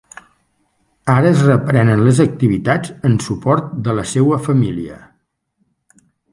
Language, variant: Catalan, Central